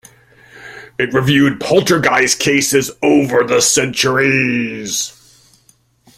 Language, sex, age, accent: English, male, 40-49, Canadian English